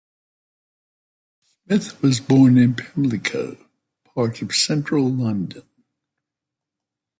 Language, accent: English, United States English